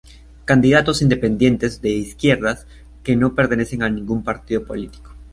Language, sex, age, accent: Spanish, male, under 19, Andino-Pacífico: Colombia, Perú, Ecuador, oeste de Bolivia y Venezuela andina